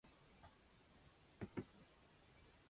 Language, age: Chinese, 30-39